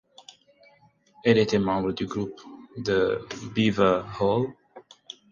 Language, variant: French, Français d'Afrique subsaharienne et des îles africaines